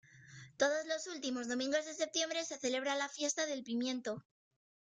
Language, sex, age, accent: Spanish, female, under 19, España: Norte peninsular (Asturias, Castilla y León, Cantabria, País Vasco, Navarra, Aragón, La Rioja, Guadalajara, Cuenca)